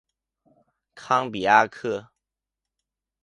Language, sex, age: Chinese, male, 19-29